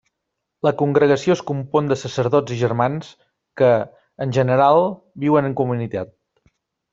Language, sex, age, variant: Catalan, male, 30-39, Nord-Occidental